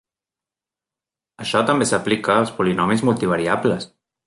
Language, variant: Catalan, Central